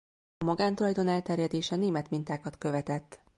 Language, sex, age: Hungarian, female, 19-29